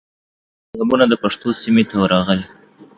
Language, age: Pashto, under 19